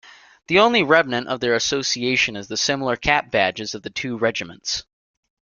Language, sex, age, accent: English, male, under 19, United States English